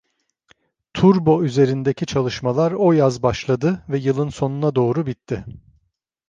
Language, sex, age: Turkish, male, 50-59